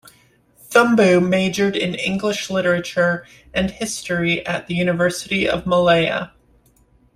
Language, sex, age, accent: English, female, 30-39, United States English